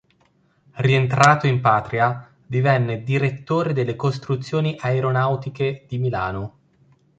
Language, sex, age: Italian, male, 19-29